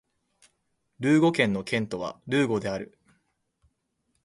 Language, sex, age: Japanese, male, under 19